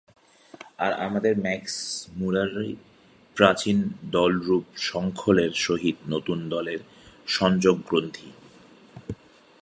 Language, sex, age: Bengali, male, 30-39